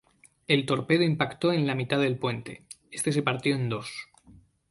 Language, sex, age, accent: Spanish, male, 30-39, España: Norte peninsular (Asturias, Castilla y León, Cantabria, País Vasco, Navarra, Aragón, La Rioja, Guadalajara, Cuenca)